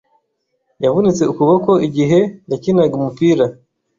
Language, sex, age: Kinyarwanda, male, 19-29